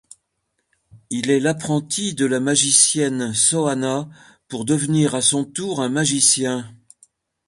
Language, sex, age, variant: French, male, 70-79, Français de métropole